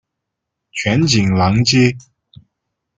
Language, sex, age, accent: Chinese, male, 19-29, 出生地：四川省